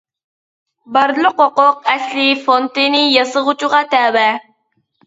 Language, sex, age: Uyghur, female, under 19